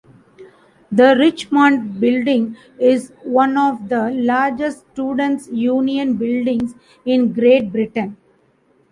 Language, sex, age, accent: English, female, 40-49, India and South Asia (India, Pakistan, Sri Lanka)